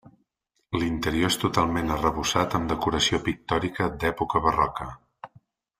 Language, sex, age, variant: Catalan, male, 40-49, Central